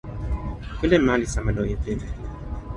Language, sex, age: Toki Pona, male, 19-29